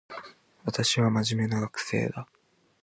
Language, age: Japanese, under 19